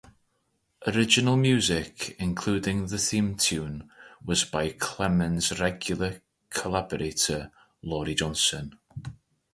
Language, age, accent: English, 30-39, Welsh English